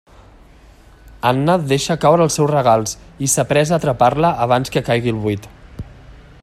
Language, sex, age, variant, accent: Catalan, male, 40-49, Central, central